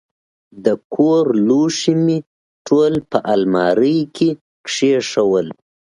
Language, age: Pashto, 19-29